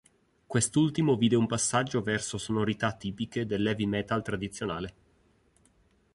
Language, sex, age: Italian, male, 30-39